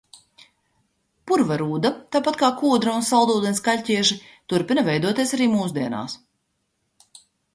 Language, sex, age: Latvian, female, 50-59